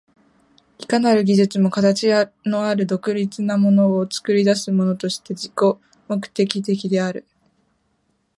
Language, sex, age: Japanese, female, 19-29